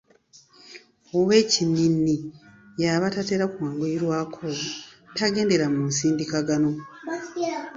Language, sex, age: Ganda, female, 50-59